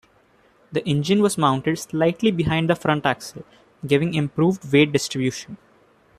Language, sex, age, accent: English, male, 19-29, India and South Asia (India, Pakistan, Sri Lanka)